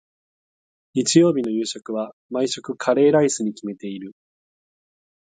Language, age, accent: Japanese, 19-29, 関西弁